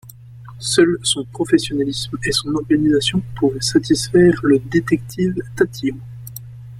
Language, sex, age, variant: French, male, 19-29, Français de métropole